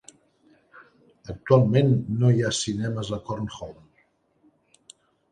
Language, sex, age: Catalan, male, 50-59